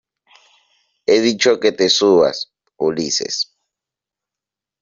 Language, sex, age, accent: Spanish, male, 19-29, Rioplatense: Argentina, Uruguay, este de Bolivia, Paraguay